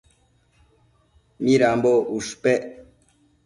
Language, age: Matsés, 19-29